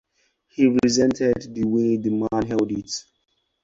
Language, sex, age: English, male, 19-29